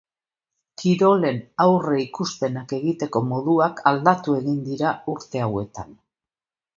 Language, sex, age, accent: Basque, female, 60-69, Mendebalekoa (Araba, Bizkaia, Gipuzkoako mendebaleko herri batzuk)